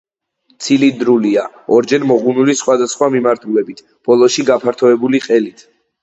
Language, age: Georgian, under 19